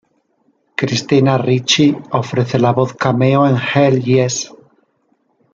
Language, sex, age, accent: Spanish, male, 40-49, España: Norte peninsular (Asturias, Castilla y León, Cantabria, País Vasco, Navarra, Aragón, La Rioja, Guadalajara, Cuenca)